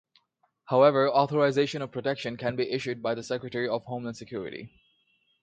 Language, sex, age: English, male, 19-29